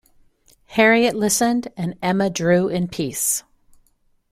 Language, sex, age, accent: English, female, 50-59, United States English